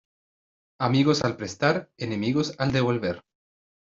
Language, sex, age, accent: Spanish, male, 19-29, Chileno: Chile, Cuyo